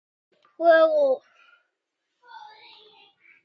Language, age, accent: Spanish, under 19, Andino-Pacífico: Colombia, Perú, Ecuador, oeste de Bolivia y Venezuela andina